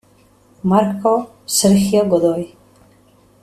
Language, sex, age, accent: Spanish, female, 30-39, España: Norte peninsular (Asturias, Castilla y León, Cantabria, País Vasco, Navarra, Aragón, La Rioja, Guadalajara, Cuenca)